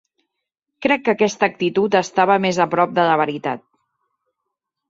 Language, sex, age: Catalan, female, 30-39